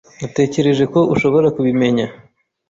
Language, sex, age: Kinyarwanda, male, 30-39